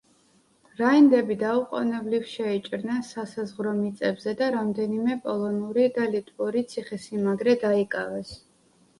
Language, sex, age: Georgian, female, 19-29